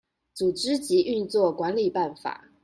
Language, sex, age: Chinese, female, 19-29